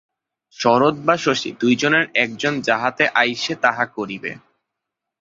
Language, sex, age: Bengali, male, 19-29